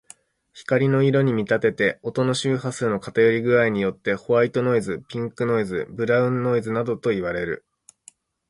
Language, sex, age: Japanese, male, 30-39